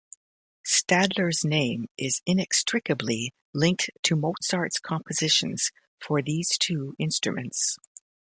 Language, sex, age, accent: English, female, 60-69, Canadian English